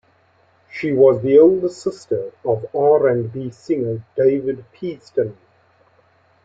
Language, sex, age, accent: English, male, 40-49, Southern African (South Africa, Zimbabwe, Namibia)